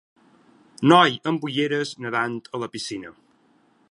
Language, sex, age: Catalan, male, 40-49